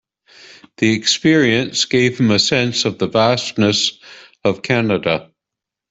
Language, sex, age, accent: English, male, 70-79, Canadian English